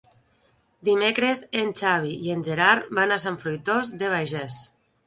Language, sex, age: Catalan, female, 30-39